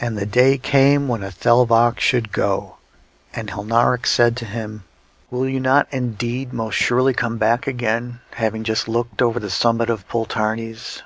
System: none